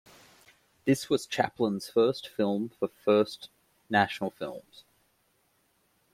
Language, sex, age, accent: English, male, 30-39, Australian English